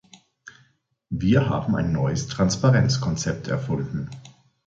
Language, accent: German, Deutschland Deutsch